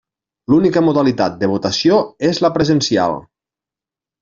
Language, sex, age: Catalan, male, 40-49